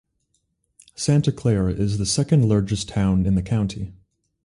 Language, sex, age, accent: English, male, 19-29, United States English